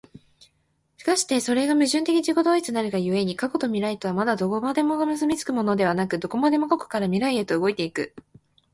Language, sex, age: Japanese, female, 19-29